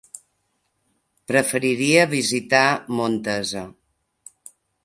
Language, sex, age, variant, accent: Catalan, female, 60-69, Balear, mallorquí